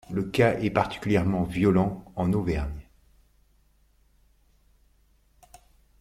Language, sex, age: French, male, 40-49